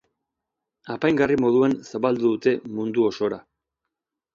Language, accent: Basque, Erdialdekoa edo Nafarra (Gipuzkoa, Nafarroa)